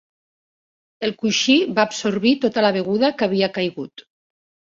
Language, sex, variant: Catalan, female, Nord-Occidental